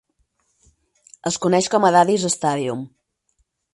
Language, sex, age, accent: Catalan, female, 40-49, estàndard